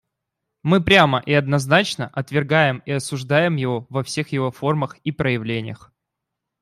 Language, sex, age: Russian, male, 19-29